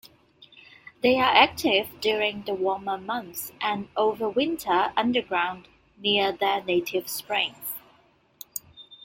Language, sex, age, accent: English, female, 30-39, Hong Kong English